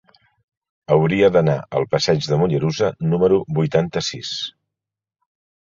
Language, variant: Catalan, Central